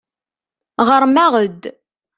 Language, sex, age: Kabyle, female, 30-39